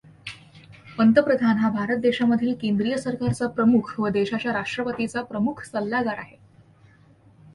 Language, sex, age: Marathi, female, under 19